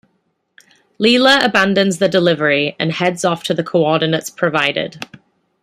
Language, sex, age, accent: English, female, 30-39, England English